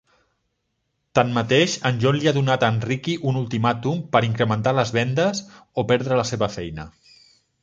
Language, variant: Catalan, Central